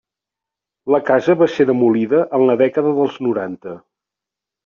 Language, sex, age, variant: Catalan, male, 50-59, Central